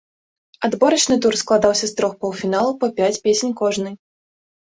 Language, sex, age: Belarusian, female, 30-39